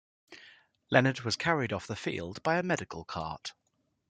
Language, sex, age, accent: English, male, 19-29, England English